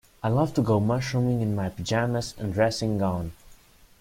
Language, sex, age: English, male, under 19